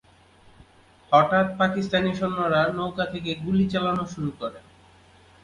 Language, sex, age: Bengali, male, 30-39